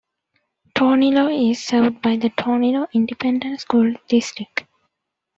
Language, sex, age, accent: English, female, 19-29, India and South Asia (India, Pakistan, Sri Lanka)